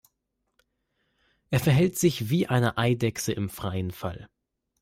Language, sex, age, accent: German, male, 19-29, Deutschland Deutsch